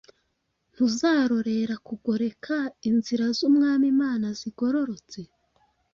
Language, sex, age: Kinyarwanda, female, 30-39